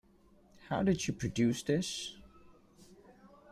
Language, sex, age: English, male, 19-29